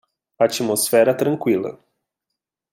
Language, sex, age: Portuguese, male, 19-29